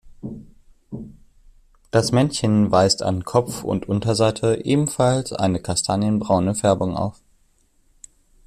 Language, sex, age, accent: German, male, under 19, Deutschland Deutsch